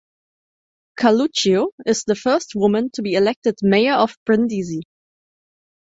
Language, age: English, 19-29